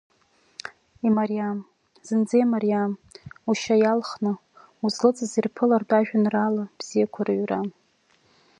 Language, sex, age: Abkhazian, female, 19-29